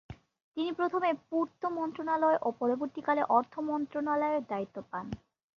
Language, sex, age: Bengali, female, 19-29